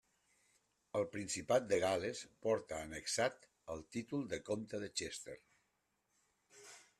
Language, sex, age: Catalan, male, 50-59